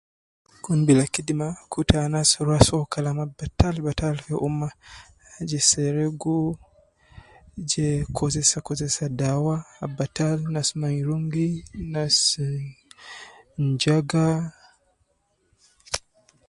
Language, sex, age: Nubi, male, 19-29